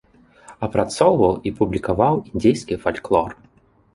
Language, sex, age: Belarusian, male, 19-29